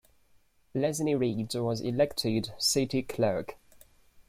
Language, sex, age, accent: English, male, 19-29, United States English